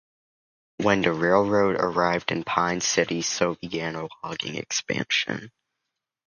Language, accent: English, United States English